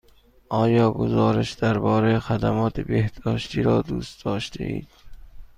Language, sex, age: Persian, male, 30-39